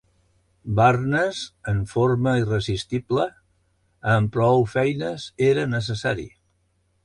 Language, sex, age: Catalan, male, 80-89